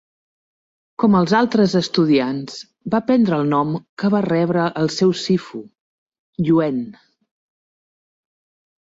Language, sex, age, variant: Catalan, female, 50-59, Central